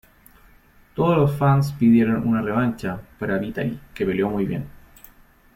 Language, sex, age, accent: Spanish, male, 19-29, Chileno: Chile, Cuyo